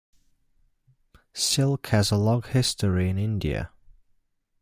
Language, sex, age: English, male, 19-29